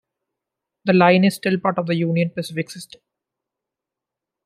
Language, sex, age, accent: English, male, under 19, India and South Asia (India, Pakistan, Sri Lanka)